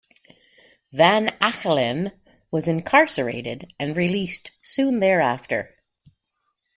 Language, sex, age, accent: English, female, 50-59, Canadian English